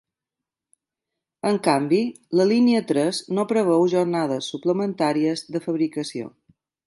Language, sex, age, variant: Catalan, female, 50-59, Balear